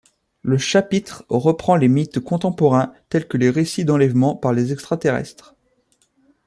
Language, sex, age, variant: French, male, under 19, Français de métropole